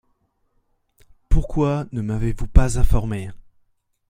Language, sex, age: French, male, 30-39